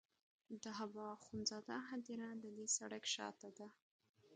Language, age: Pashto, under 19